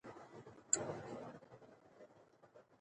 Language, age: Pashto, 19-29